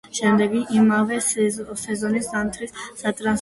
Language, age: Georgian, under 19